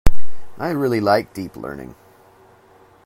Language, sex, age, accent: English, male, 40-49, United States English